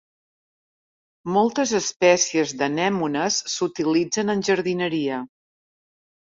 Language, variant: Catalan, Central